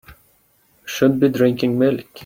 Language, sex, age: English, male, 30-39